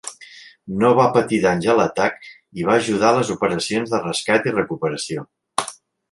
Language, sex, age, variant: Catalan, male, 40-49, Central